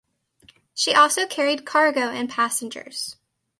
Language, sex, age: English, female, under 19